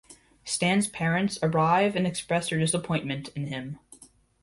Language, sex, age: English, male, under 19